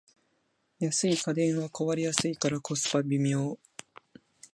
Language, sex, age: Japanese, female, 90+